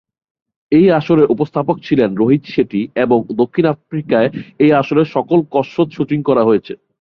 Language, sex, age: Bengali, male, 19-29